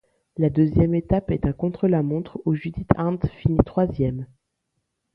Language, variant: French, Français de métropole